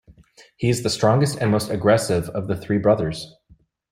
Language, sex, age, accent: English, male, 19-29, United States English